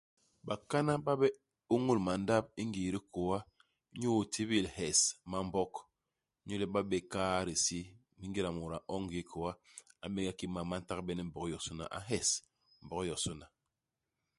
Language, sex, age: Basaa, male, 50-59